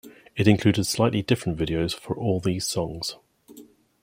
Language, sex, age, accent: English, male, 50-59, England English